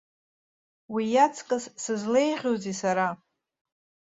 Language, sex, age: Abkhazian, female, 40-49